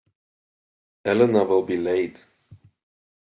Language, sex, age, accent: English, male, 19-29, United States English